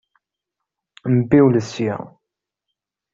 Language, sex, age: Kabyle, male, 19-29